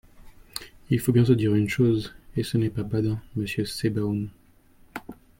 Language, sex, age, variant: French, male, 30-39, Français de métropole